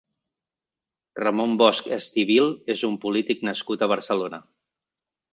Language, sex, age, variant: Catalan, male, 50-59, Central